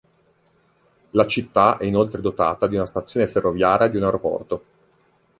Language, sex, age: Italian, male, 30-39